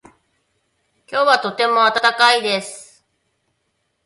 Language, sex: Japanese, female